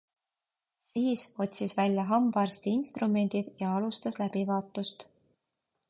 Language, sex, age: Estonian, female, 30-39